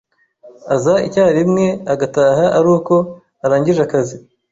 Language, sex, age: Kinyarwanda, male, 19-29